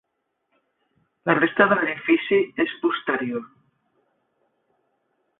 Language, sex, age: Catalan, female, 50-59